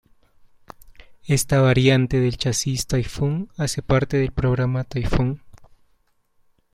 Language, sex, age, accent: Spanish, male, 19-29, Andino-Pacífico: Colombia, Perú, Ecuador, oeste de Bolivia y Venezuela andina